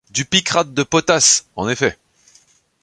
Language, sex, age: French, male, 30-39